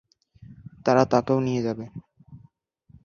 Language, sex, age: Bengali, male, 19-29